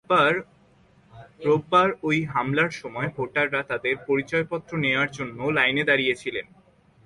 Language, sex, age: Bengali, male, 19-29